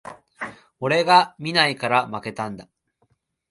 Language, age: Japanese, 19-29